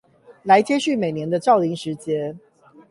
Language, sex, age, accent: Chinese, male, 30-39, 出生地：桃園市